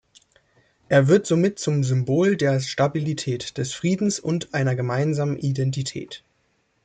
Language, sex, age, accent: German, male, 19-29, Deutschland Deutsch